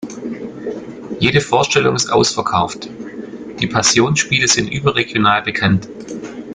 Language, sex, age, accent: German, male, 30-39, Deutschland Deutsch